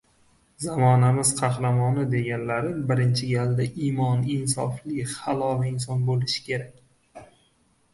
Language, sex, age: Uzbek, male, 19-29